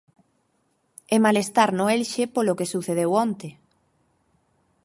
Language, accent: Galician, Normativo (estándar)